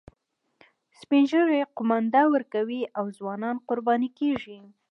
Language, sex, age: Pashto, female, 19-29